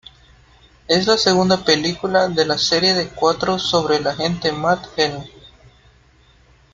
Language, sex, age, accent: Spanish, male, 19-29, México